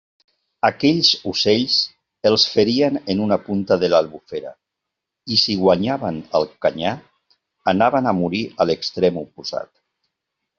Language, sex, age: Catalan, male, 60-69